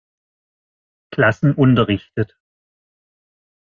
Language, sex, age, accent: German, male, 40-49, Deutschland Deutsch